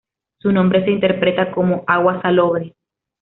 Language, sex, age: Spanish, female, 19-29